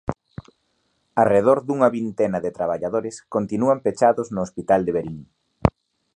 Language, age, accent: Galician, 30-39, Normativo (estándar)